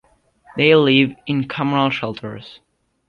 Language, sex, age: English, male, under 19